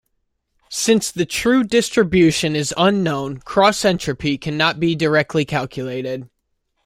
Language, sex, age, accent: English, male, 19-29, United States English